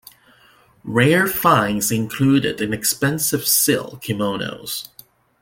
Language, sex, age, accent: English, male, 30-39, Canadian English